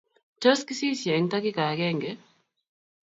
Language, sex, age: Kalenjin, female, 19-29